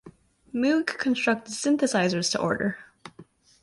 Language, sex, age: English, female, under 19